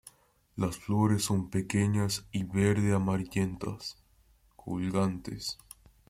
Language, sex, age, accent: Spanish, male, under 19, Andino-Pacífico: Colombia, Perú, Ecuador, oeste de Bolivia y Venezuela andina